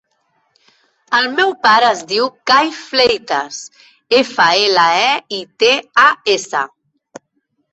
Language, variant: Catalan, Central